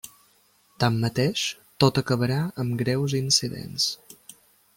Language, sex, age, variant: Catalan, male, 19-29, Balear